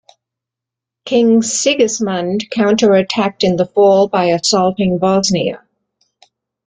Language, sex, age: English, female, 70-79